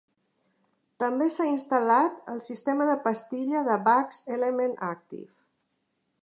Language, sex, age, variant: Catalan, female, 50-59, Central